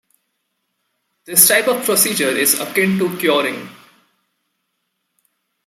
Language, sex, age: English, male, 19-29